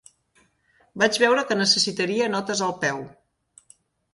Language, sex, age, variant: Catalan, female, 40-49, Central